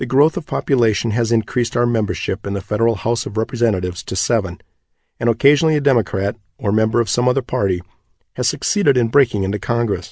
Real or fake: real